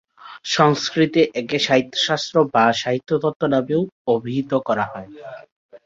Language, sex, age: Bengali, male, 19-29